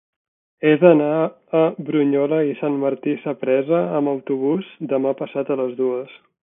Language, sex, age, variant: Catalan, male, 30-39, Central